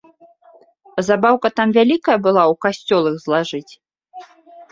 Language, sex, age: Belarusian, female, 30-39